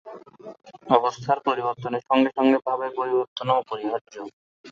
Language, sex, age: Bengali, male, 19-29